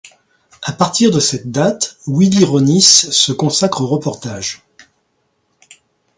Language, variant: French, Français de métropole